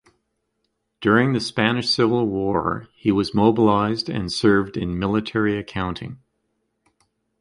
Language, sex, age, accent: English, male, 60-69, Canadian English